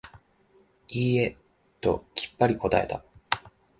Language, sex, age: Japanese, male, 19-29